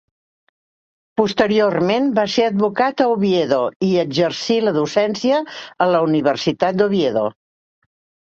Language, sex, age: Catalan, female, 60-69